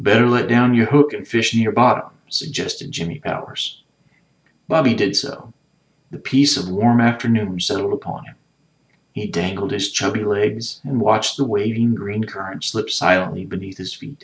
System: none